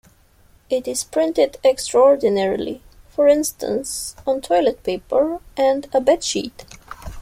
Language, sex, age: English, female, 19-29